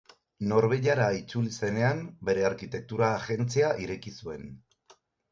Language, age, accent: Basque, 60-69, Erdialdekoa edo Nafarra (Gipuzkoa, Nafarroa)